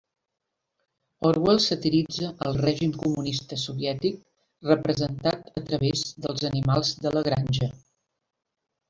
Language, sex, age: Catalan, female, 50-59